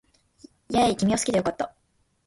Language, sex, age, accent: Japanese, female, under 19, 標準